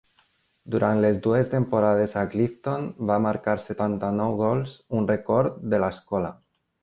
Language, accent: Catalan, valencià